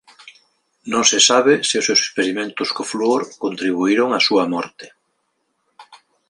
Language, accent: Galician, Normativo (estándar)